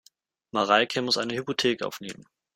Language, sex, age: German, male, under 19